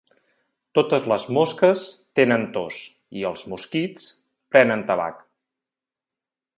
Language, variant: Catalan, Septentrional